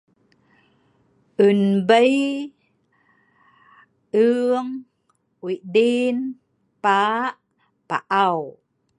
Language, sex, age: Sa'ban, female, 50-59